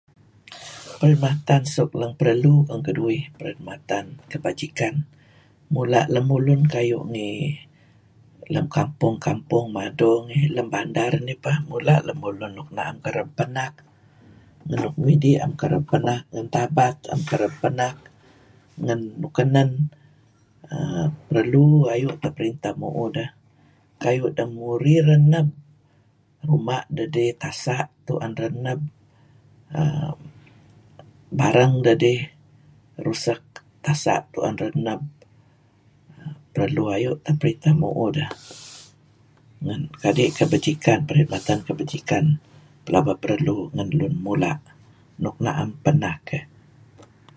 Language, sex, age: Kelabit, female, 60-69